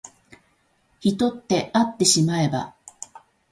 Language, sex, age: Japanese, female, 50-59